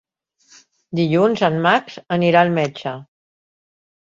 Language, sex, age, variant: Catalan, female, 70-79, Central